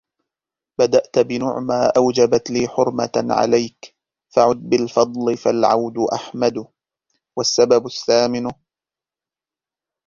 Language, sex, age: Arabic, male, 30-39